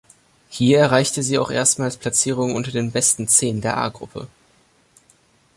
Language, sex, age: German, male, under 19